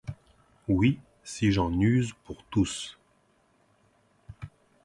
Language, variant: French, Français de métropole